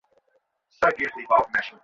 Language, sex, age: Bengali, male, 19-29